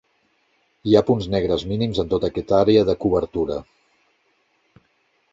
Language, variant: Catalan, Central